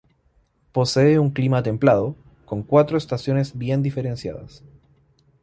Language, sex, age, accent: Spanish, male, 19-29, Chileno: Chile, Cuyo